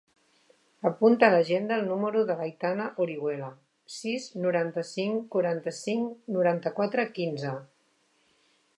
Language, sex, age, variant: Catalan, female, 60-69, Central